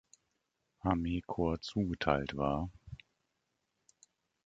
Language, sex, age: German, male, 50-59